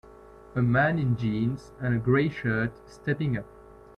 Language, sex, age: English, male, 19-29